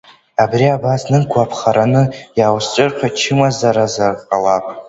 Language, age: Abkhazian, under 19